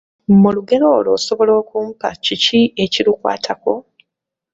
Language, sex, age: Ganda, female, 30-39